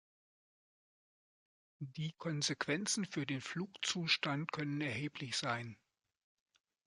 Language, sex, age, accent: German, male, 50-59, Deutschland Deutsch